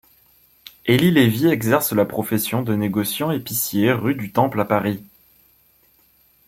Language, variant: French, Français de métropole